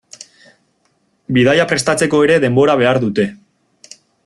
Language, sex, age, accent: Basque, male, 19-29, Erdialdekoa edo Nafarra (Gipuzkoa, Nafarroa)